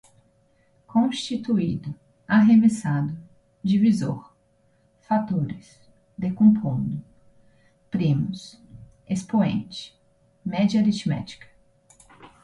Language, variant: Portuguese, Portuguese (Brasil)